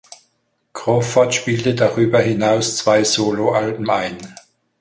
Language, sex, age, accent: German, male, 60-69, Deutschland Deutsch